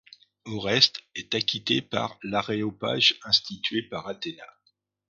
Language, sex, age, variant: French, male, 50-59, Français de métropole